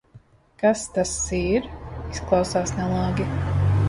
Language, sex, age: Latvian, female, 30-39